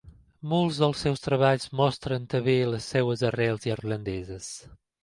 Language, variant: Catalan, Septentrional